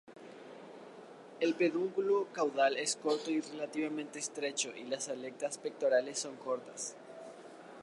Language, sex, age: Spanish, male, under 19